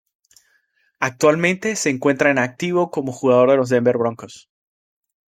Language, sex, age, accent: Spanish, male, 30-39, Caribe: Cuba, Venezuela, Puerto Rico, República Dominicana, Panamá, Colombia caribeña, México caribeño, Costa del golfo de México